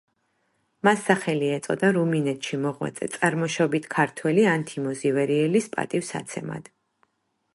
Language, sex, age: Georgian, female, 40-49